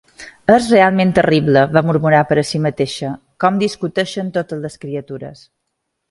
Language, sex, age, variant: Catalan, female, 40-49, Balear